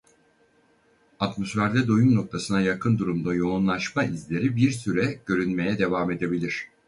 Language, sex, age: Turkish, male, 60-69